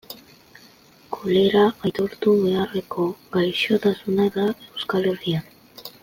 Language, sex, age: Basque, male, under 19